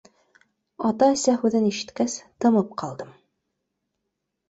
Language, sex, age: Bashkir, female, 30-39